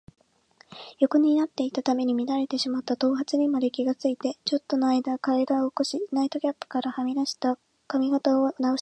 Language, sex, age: Japanese, female, 19-29